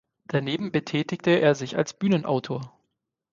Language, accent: German, Deutschland Deutsch